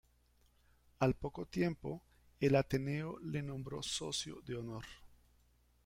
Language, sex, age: Spanish, male, 50-59